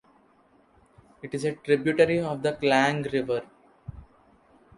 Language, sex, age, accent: English, male, 19-29, India and South Asia (India, Pakistan, Sri Lanka)